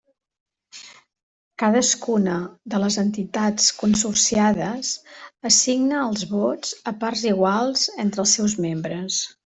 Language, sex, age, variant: Catalan, female, 50-59, Central